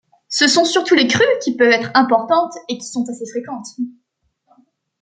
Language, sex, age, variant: French, female, under 19, Français de métropole